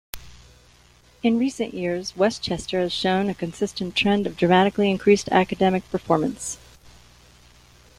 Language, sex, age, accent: English, female, 50-59, United States English